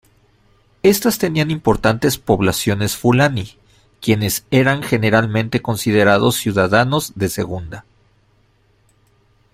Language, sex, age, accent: Spanish, male, 40-49, México